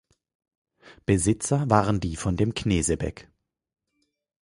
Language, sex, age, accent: German, male, 40-49, Deutschland Deutsch